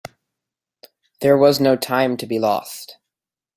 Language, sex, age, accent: English, male, under 19, United States English